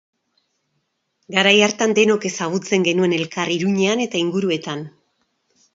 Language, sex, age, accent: Basque, female, 50-59, Erdialdekoa edo Nafarra (Gipuzkoa, Nafarroa)